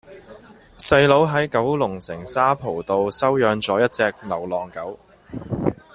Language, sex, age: Cantonese, male, 30-39